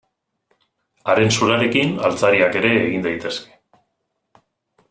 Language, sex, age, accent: Basque, male, 40-49, Mendebalekoa (Araba, Bizkaia, Gipuzkoako mendebaleko herri batzuk)